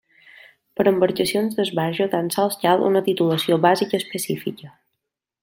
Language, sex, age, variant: Catalan, female, 19-29, Balear